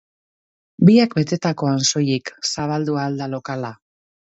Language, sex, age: Basque, female, 40-49